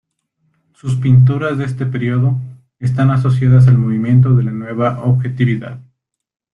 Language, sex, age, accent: Spanish, male, 30-39, México